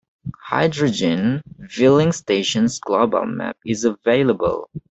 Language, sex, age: English, male, 19-29